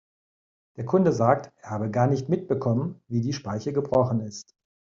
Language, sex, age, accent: German, male, 40-49, Deutschland Deutsch